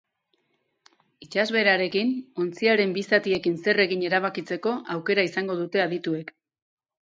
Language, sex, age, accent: Basque, female, 40-49, Erdialdekoa edo Nafarra (Gipuzkoa, Nafarroa)